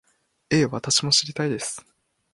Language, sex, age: Japanese, male, 19-29